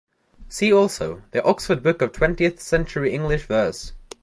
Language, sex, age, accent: English, male, under 19, England English